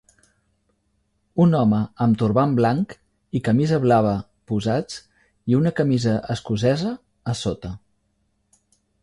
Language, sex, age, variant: Catalan, male, 50-59, Central